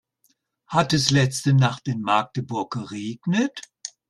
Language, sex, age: German, male, 60-69